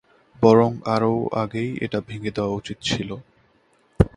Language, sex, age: Bengali, male, 19-29